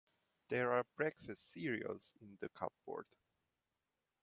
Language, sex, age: English, male, 30-39